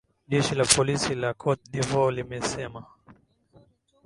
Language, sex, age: Swahili, male, 19-29